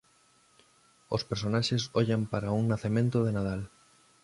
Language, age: Galician, 30-39